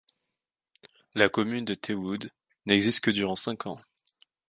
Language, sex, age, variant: French, male, 19-29, Français de métropole